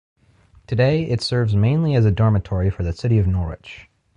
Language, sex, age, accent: English, male, 19-29, United States English